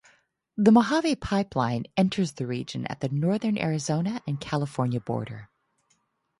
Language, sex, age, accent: English, male, 40-49, United States English